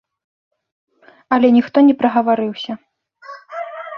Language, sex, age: Belarusian, female, 19-29